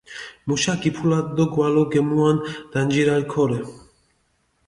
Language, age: Mingrelian, 30-39